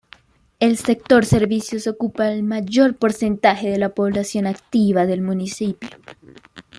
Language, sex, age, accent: Spanish, female, under 19, Caribe: Cuba, Venezuela, Puerto Rico, República Dominicana, Panamá, Colombia caribeña, México caribeño, Costa del golfo de México